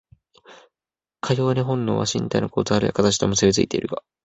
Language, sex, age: Japanese, male, 19-29